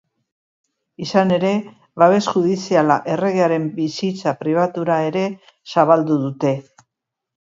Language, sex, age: Basque, female, 60-69